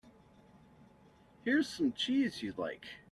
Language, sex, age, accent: English, male, 40-49, United States English